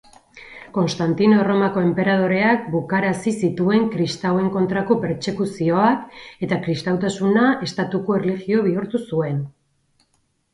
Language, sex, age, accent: Basque, female, 40-49, Erdialdekoa edo Nafarra (Gipuzkoa, Nafarroa)